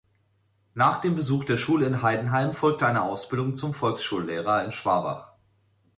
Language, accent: German, Deutschland Deutsch